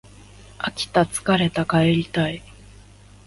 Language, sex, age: Japanese, female, 19-29